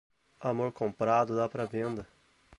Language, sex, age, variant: Portuguese, male, 19-29, Portuguese (Brasil)